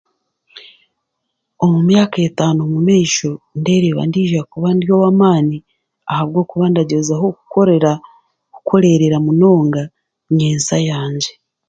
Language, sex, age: Chiga, female, 40-49